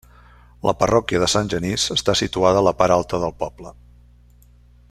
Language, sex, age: Catalan, male, 60-69